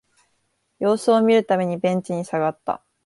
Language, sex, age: Japanese, female, 19-29